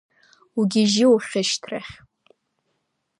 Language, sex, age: Abkhazian, female, under 19